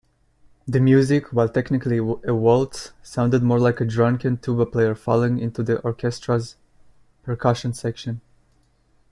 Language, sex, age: English, male, 19-29